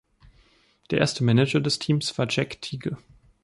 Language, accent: German, Deutschland Deutsch